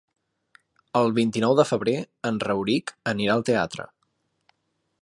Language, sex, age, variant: Catalan, male, 19-29, Central